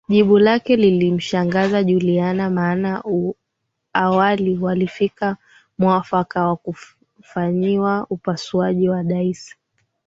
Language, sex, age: Swahili, female, 19-29